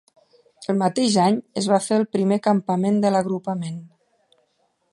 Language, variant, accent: Catalan, Nord-Occidental, nord-occidental